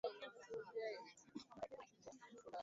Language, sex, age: Swahili, male, 19-29